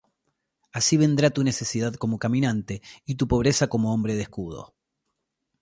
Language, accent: Spanish, Rioplatense: Argentina, Uruguay, este de Bolivia, Paraguay